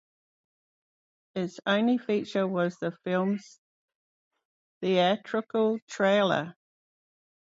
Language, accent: English, New Zealand English